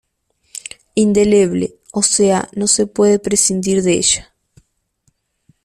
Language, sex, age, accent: Spanish, female, 19-29, Rioplatense: Argentina, Uruguay, este de Bolivia, Paraguay